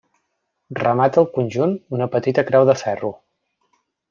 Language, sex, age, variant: Catalan, male, 30-39, Central